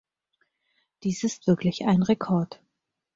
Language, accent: German, Deutschland Deutsch